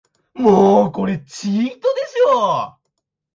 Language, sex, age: Japanese, male, 19-29